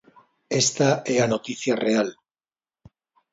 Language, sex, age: Galician, male, 50-59